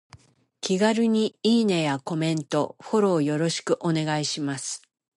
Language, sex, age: Japanese, female, 60-69